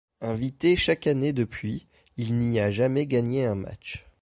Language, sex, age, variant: French, male, 30-39, Français de métropole